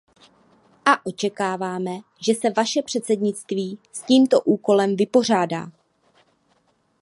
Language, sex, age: Czech, female, 30-39